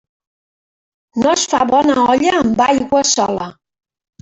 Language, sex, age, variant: Catalan, female, 60-69, Central